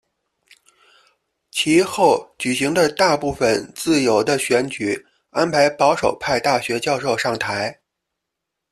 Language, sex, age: Chinese, male, 30-39